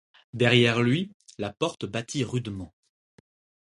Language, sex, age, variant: French, male, 19-29, Français de métropole